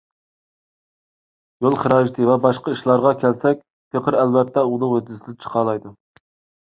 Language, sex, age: Uyghur, male, 19-29